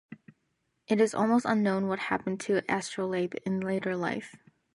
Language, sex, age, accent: English, female, under 19, United States English